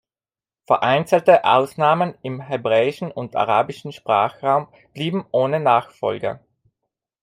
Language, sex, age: German, male, 30-39